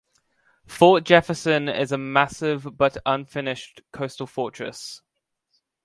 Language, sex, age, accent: English, male, under 19, Australian English